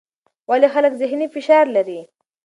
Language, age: Pashto, 19-29